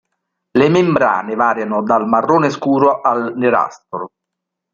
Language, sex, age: Italian, male, 40-49